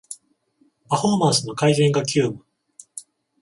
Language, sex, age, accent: Japanese, male, 40-49, 関西